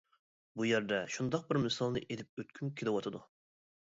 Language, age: Uyghur, 19-29